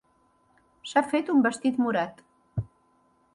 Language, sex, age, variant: Catalan, female, 50-59, Central